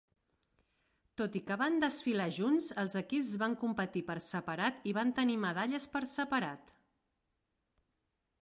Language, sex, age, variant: Catalan, female, 40-49, Central